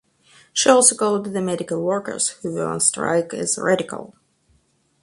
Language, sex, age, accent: English, female, 19-29, Russian